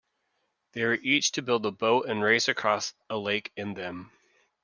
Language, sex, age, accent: English, male, 30-39, United States English